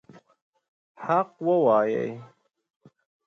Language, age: Pashto, 30-39